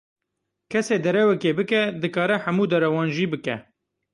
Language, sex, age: Kurdish, male, 30-39